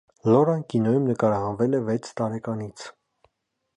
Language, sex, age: Armenian, male, 19-29